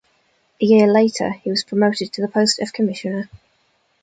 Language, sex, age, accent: English, female, 19-29, England English